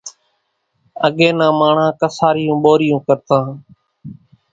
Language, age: Kachi Koli, 19-29